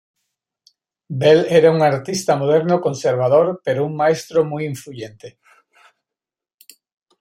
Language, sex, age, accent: Spanish, male, 50-59, España: Sur peninsular (Andalucia, Extremadura, Murcia)